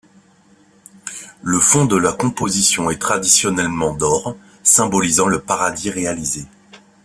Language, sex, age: French, male, 30-39